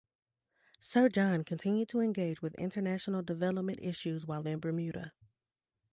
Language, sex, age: English, female, 30-39